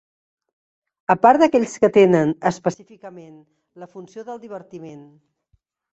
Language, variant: Catalan, Central